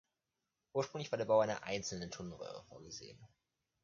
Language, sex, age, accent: German, male, under 19, Deutschland Deutsch